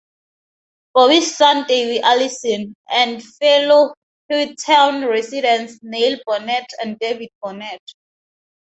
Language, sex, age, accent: English, female, 19-29, Southern African (South Africa, Zimbabwe, Namibia)